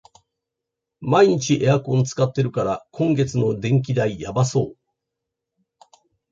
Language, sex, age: Japanese, male, 50-59